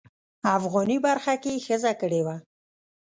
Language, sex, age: Pashto, female, 50-59